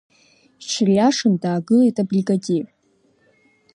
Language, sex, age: Abkhazian, female, 30-39